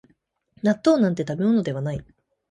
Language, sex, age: Japanese, female, 19-29